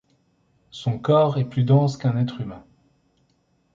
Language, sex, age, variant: French, male, 30-39, Français de métropole